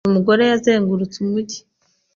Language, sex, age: Kinyarwanda, female, 40-49